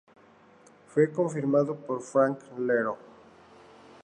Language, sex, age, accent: Spanish, male, 30-39, México